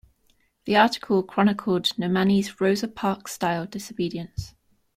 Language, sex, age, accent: English, female, 19-29, England English